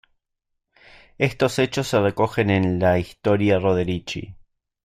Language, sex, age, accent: Spanish, male, 30-39, Rioplatense: Argentina, Uruguay, este de Bolivia, Paraguay